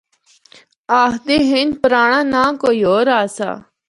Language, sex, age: Northern Hindko, female, 19-29